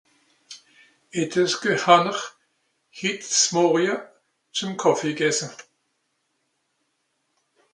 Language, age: Swiss German, 60-69